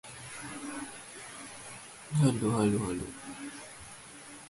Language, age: English, 19-29